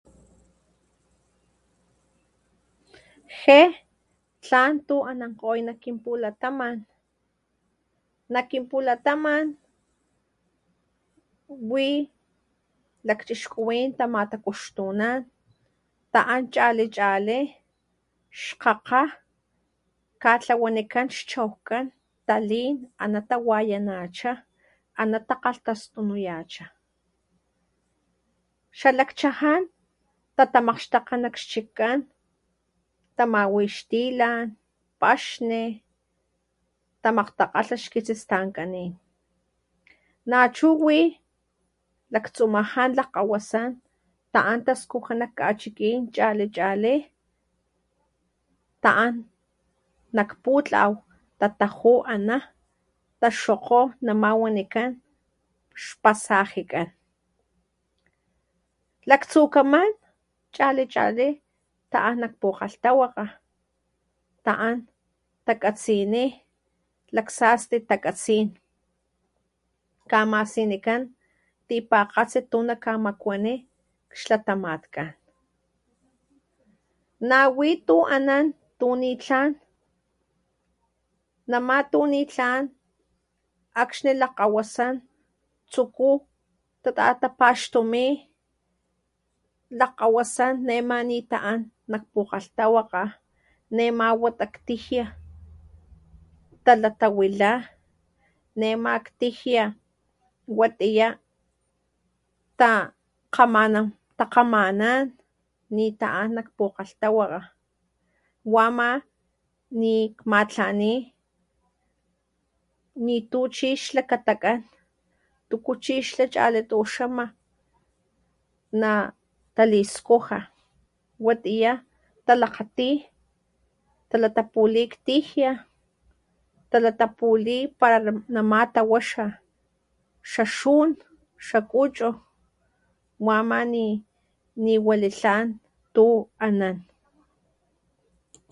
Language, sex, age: Papantla Totonac, female, 40-49